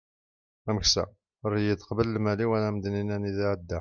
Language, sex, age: Kabyle, male, 50-59